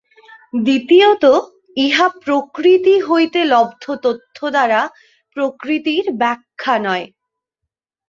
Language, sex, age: Bengali, female, 19-29